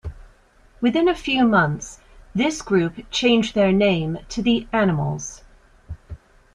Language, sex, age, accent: English, female, 40-49, England English